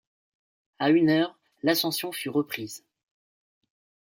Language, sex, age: French, male, 19-29